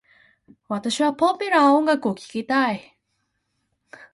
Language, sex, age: Japanese, female, under 19